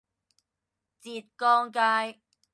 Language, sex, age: Cantonese, female, 30-39